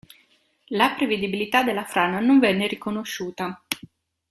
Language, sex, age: Italian, female, 19-29